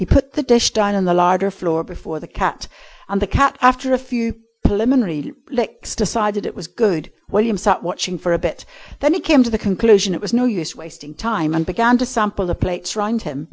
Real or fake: real